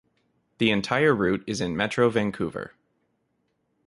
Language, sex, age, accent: English, male, 19-29, United States English